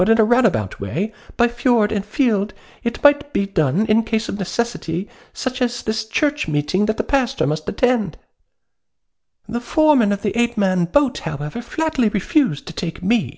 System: none